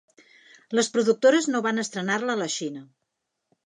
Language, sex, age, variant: Catalan, female, 50-59, Central